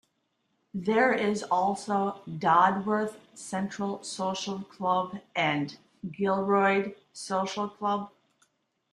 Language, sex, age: English, female, 40-49